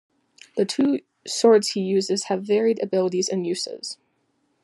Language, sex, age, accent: English, female, under 19, United States English